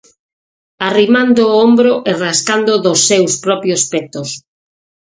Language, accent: Galician, Central (gheada); Oriental (común en zona oriental)